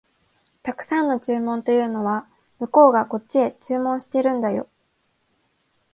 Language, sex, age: Japanese, female, 19-29